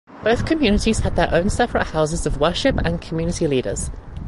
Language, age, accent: English, 19-29, England English